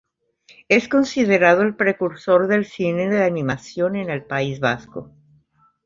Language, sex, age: Spanish, female, 50-59